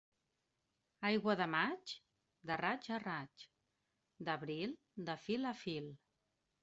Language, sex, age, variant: Catalan, female, 40-49, Central